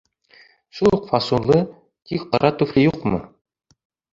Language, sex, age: Bashkir, male, 30-39